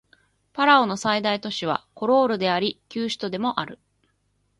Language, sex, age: Japanese, female, 30-39